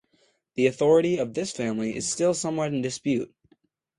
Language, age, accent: English, under 19, United States English